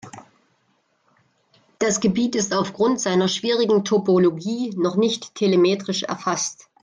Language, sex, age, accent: German, female, 40-49, Deutschland Deutsch